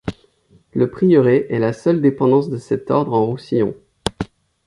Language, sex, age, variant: French, male, 40-49, Français de métropole